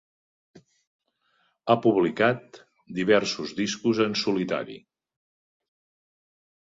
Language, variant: Catalan, Central